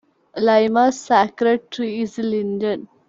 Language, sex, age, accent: English, female, 19-29, India and South Asia (India, Pakistan, Sri Lanka)